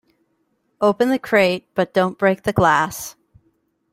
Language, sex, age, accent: English, female, 19-29, United States English